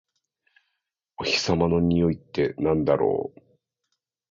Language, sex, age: Japanese, male, 40-49